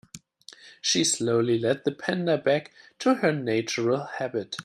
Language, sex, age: English, male, 19-29